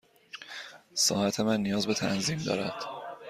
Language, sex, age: Persian, male, 30-39